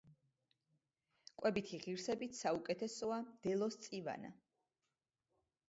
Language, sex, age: Georgian, female, 30-39